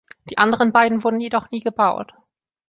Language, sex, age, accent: German, female, 19-29, Deutschland Deutsch